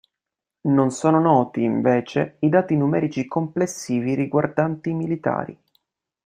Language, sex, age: Italian, male, 19-29